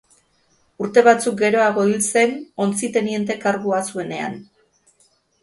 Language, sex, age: Basque, female, 50-59